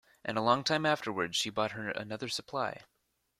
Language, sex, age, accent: English, male, under 19, United States English